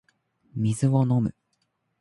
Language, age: Japanese, 19-29